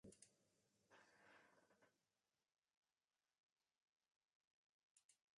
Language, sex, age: Japanese, male, 40-49